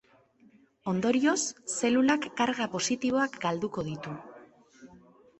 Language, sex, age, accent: Basque, female, 19-29, Mendebalekoa (Araba, Bizkaia, Gipuzkoako mendebaleko herri batzuk)